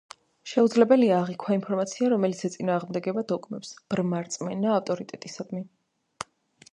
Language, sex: Georgian, female